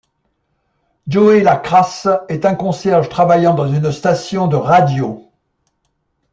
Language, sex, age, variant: French, male, 70-79, Français de métropole